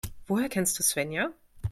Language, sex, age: German, female, 30-39